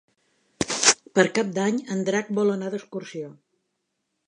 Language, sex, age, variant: Catalan, female, 70-79, Central